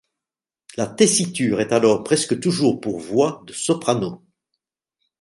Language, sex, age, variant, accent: French, male, 60-69, Français d'Europe, Français de Belgique